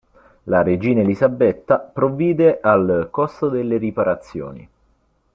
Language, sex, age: Italian, male, 19-29